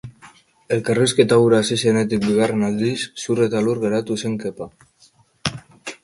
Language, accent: Basque, Mendebalekoa (Araba, Bizkaia, Gipuzkoako mendebaleko herri batzuk)